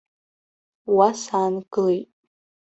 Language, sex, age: Abkhazian, female, under 19